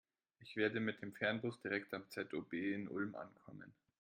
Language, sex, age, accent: German, male, 19-29, Deutschland Deutsch